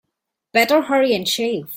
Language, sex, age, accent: English, female, 19-29, India and South Asia (India, Pakistan, Sri Lanka)